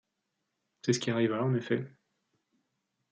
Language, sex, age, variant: French, male, 30-39, Français de métropole